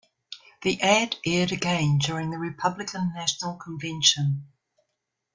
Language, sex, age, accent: English, female, 60-69, New Zealand English